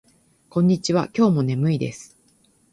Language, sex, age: Japanese, female, 50-59